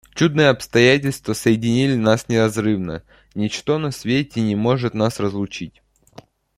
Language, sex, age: Russian, male, under 19